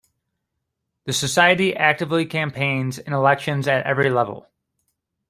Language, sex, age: English, male, 30-39